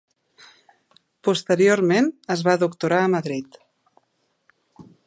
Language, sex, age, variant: Catalan, female, 30-39, Central